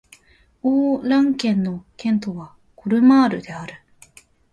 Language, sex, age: Japanese, female, 19-29